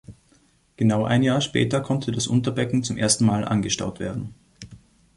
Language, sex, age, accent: German, male, 30-39, Österreichisches Deutsch